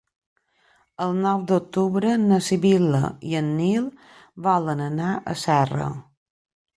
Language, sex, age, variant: Catalan, female, 50-59, Balear